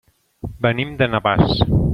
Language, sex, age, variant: Catalan, male, 40-49, Central